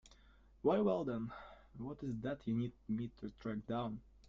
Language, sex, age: English, male, under 19